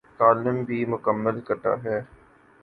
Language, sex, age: Urdu, male, 19-29